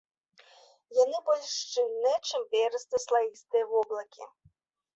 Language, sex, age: Belarusian, female, 30-39